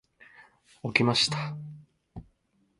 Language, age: Japanese, 19-29